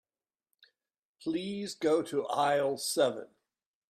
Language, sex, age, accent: English, male, 60-69, United States English